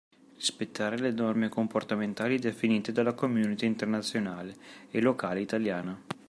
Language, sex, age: Italian, male, 30-39